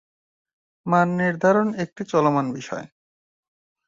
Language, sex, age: Bengali, male, 19-29